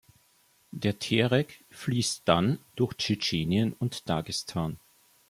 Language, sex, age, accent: German, male, 19-29, Österreichisches Deutsch